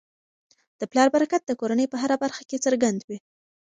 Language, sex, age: Pashto, female, 19-29